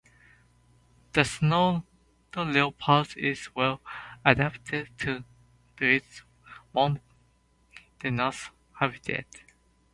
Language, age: English, 19-29